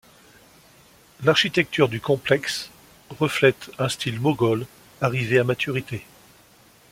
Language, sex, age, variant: French, male, 40-49, Français de métropole